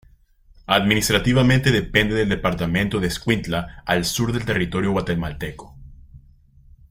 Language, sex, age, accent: Spanish, male, 19-29, Andino-Pacífico: Colombia, Perú, Ecuador, oeste de Bolivia y Venezuela andina